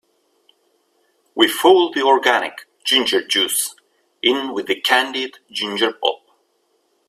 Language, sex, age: English, male, 40-49